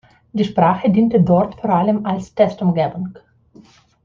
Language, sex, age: German, female, 19-29